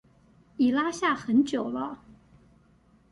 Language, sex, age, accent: Chinese, female, 40-49, 出生地：臺北市